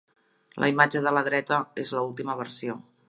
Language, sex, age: Catalan, female, 40-49